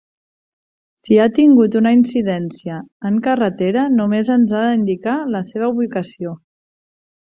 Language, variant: Catalan, Central